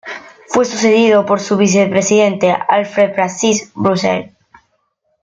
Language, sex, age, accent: Spanish, female, under 19, Rioplatense: Argentina, Uruguay, este de Bolivia, Paraguay